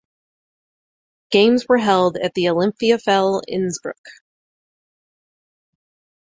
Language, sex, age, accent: English, female, 40-49, United States English